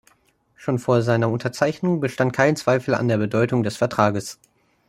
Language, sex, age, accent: German, male, under 19, Deutschland Deutsch